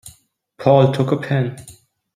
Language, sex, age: English, male, 19-29